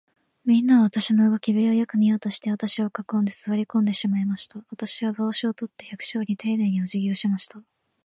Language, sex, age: Japanese, female, 19-29